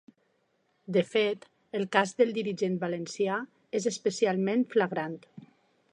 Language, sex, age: Catalan, female, 50-59